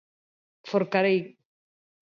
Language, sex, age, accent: Galician, female, 40-49, Normativo (estándar)